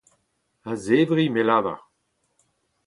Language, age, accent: Breton, 70-79, Leoneg